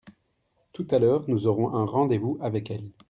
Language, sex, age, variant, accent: French, male, 30-39, Français d'Europe, Français de Belgique